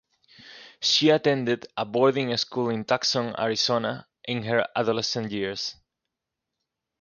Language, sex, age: English, male, 19-29